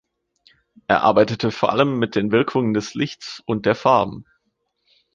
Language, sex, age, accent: German, male, 19-29, Deutschland Deutsch